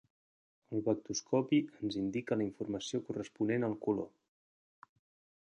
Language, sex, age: Catalan, male, 30-39